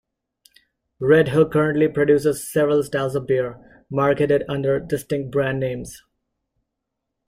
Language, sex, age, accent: English, male, 19-29, United States English